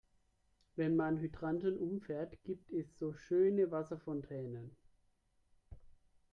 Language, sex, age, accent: German, male, 30-39, Deutschland Deutsch